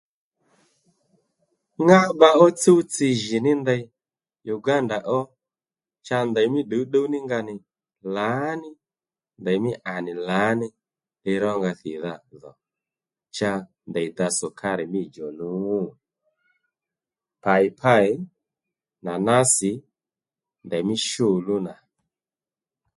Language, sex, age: Lendu, male, 30-39